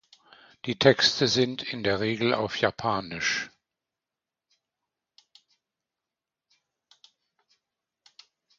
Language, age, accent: German, 70-79, Deutschland Deutsch